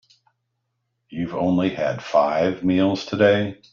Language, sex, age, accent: English, male, 50-59, United States English